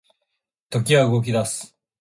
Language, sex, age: Japanese, male, 19-29